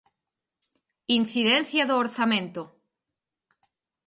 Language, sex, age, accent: Galician, female, 30-39, Central (gheada)